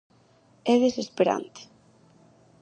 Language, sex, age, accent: Galician, female, under 19, Central (gheada)